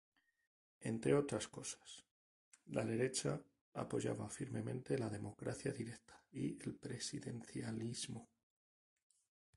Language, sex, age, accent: Spanish, male, 40-49, España: Norte peninsular (Asturias, Castilla y León, Cantabria, País Vasco, Navarra, Aragón, La Rioja, Guadalajara, Cuenca)